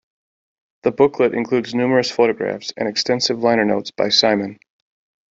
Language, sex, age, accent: English, male, 40-49, United States English